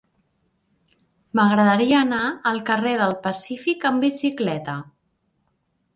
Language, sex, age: Catalan, female, 40-49